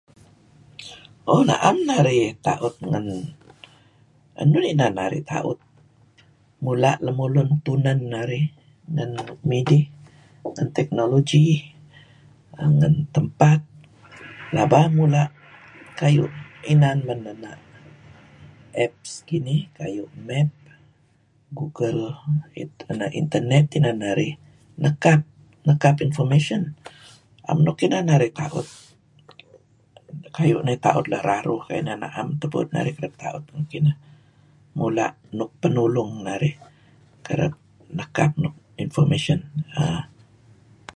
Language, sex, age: Kelabit, female, 60-69